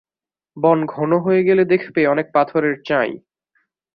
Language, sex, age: Bengali, male, under 19